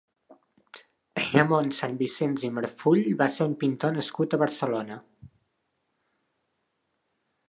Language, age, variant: Catalan, 19-29, Central